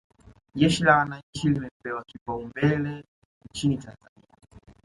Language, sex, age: Swahili, male, 19-29